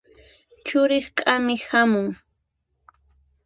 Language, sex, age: Puno Quechua, female, 30-39